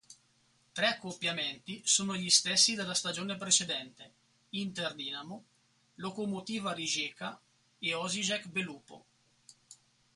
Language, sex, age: Italian, male, 40-49